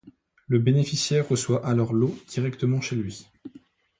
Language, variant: French, Français de métropole